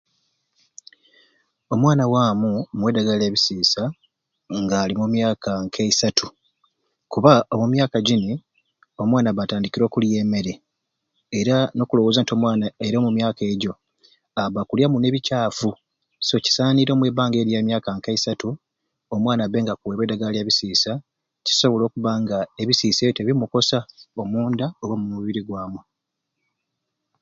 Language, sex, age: Ruuli, male, 30-39